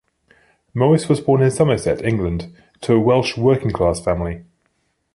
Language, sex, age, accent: English, male, 30-39, England English